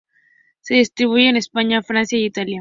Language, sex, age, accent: Spanish, female, under 19, México